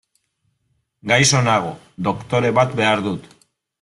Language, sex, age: Basque, male, 30-39